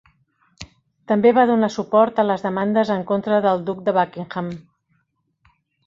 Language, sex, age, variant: Catalan, female, 50-59, Central